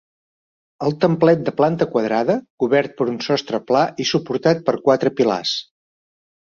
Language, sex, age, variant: Catalan, male, 50-59, Central